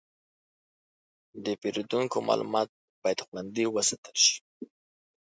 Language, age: Pashto, 19-29